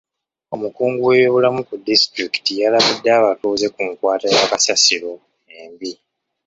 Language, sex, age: Ganda, male, 19-29